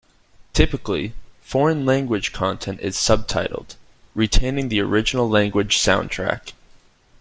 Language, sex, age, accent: English, male, 19-29, United States English